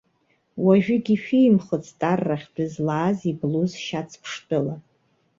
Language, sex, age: Abkhazian, female, 40-49